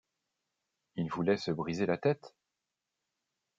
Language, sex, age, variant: French, male, 40-49, Français de métropole